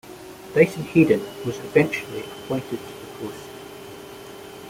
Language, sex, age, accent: English, male, 40-49, Scottish English